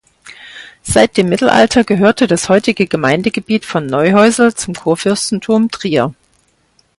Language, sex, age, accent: German, female, 50-59, Deutschland Deutsch